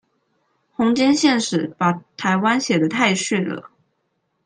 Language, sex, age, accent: Chinese, female, 19-29, 出生地：臺南市